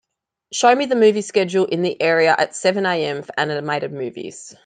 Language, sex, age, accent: English, female, 30-39, Australian English